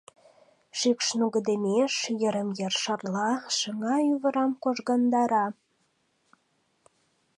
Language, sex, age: Mari, female, 19-29